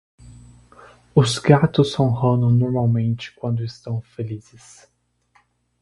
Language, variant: Portuguese, Portuguese (Brasil)